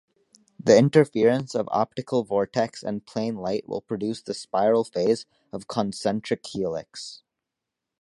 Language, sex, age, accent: English, male, under 19, United States English